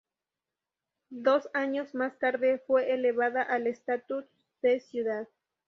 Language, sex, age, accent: Spanish, female, 19-29, México